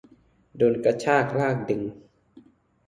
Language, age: Thai, 19-29